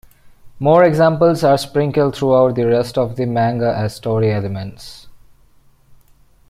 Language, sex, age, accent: English, male, 19-29, India and South Asia (India, Pakistan, Sri Lanka)